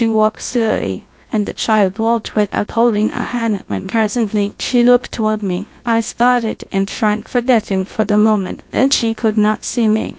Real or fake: fake